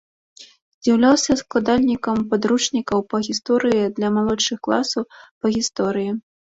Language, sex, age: Belarusian, female, 30-39